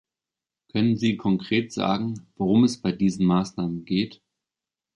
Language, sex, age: German, male, 19-29